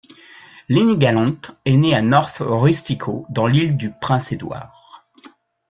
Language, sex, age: French, male, 60-69